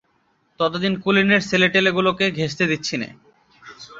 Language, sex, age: Bengali, male, 19-29